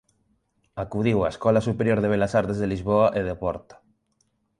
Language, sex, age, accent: Galician, male, 30-39, Normativo (estándar)